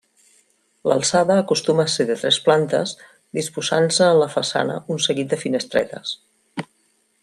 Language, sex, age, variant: Catalan, female, 50-59, Central